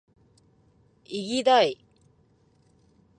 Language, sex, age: Japanese, female, 19-29